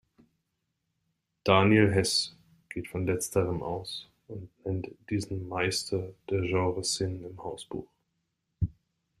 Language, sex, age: German, male, 30-39